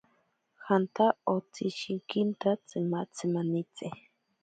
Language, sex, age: Ashéninka Perené, female, 19-29